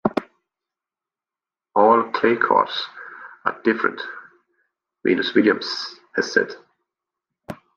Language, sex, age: English, male, 40-49